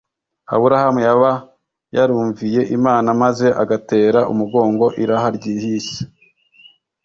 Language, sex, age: Kinyarwanda, male, 19-29